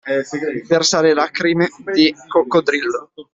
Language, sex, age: Italian, male, 19-29